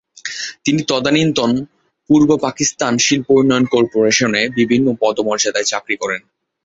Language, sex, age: Bengali, male, 19-29